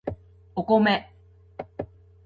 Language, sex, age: Japanese, female, 60-69